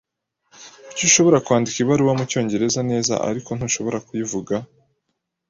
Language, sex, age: Kinyarwanda, male, 19-29